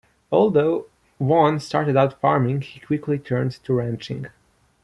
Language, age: English, 19-29